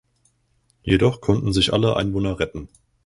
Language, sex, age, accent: German, male, 19-29, Deutschland Deutsch